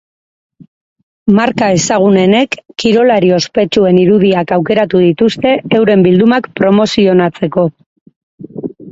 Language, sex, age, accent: Basque, female, 30-39, Mendebalekoa (Araba, Bizkaia, Gipuzkoako mendebaleko herri batzuk)